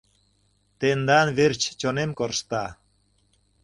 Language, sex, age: Mari, male, 60-69